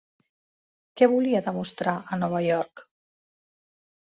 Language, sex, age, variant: Catalan, female, 40-49, Central